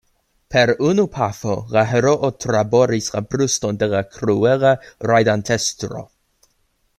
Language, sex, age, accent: Esperanto, male, 19-29, Internacia